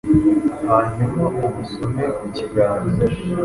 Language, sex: Kinyarwanda, male